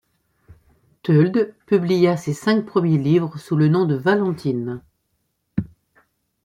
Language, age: French, 60-69